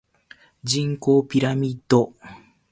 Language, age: Japanese, 50-59